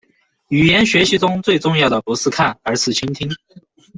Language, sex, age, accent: Chinese, male, under 19, 出生地：四川省